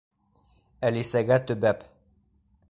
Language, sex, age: Bashkir, male, 19-29